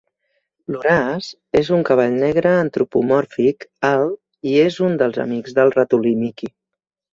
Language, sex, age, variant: Catalan, female, 50-59, Central